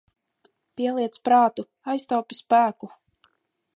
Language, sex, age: Latvian, female, 19-29